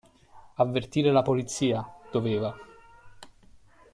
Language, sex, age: Italian, male, 19-29